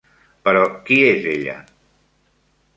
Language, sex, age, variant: Catalan, male, 60-69, Central